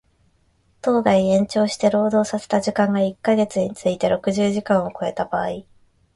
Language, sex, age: Japanese, female, 19-29